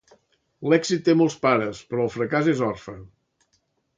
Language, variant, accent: Catalan, Central, central